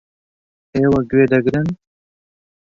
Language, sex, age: Central Kurdish, male, 30-39